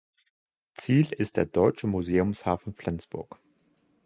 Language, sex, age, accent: German, male, 30-39, Deutschland Deutsch